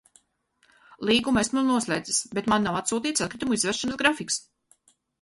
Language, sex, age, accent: Latvian, female, 50-59, Latgaliešu